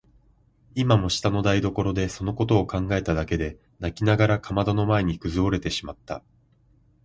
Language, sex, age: Japanese, male, 19-29